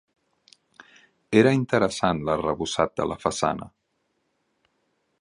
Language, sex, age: Catalan, male, 30-39